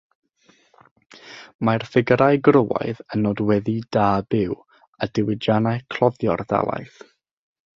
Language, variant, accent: Welsh, South-Eastern Welsh, Y Deyrnas Unedig Cymraeg